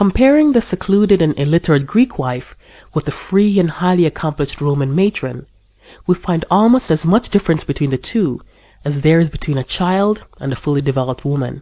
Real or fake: real